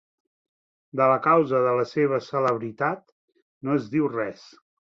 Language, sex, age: Catalan, male, 40-49